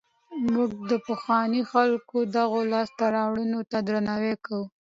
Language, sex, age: Pashto, female, 19-29